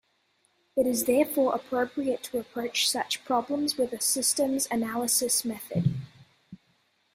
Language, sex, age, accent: English, male, under 19, Australian English